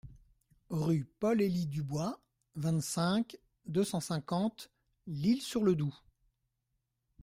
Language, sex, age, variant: French, male, 40-49, Français de métropole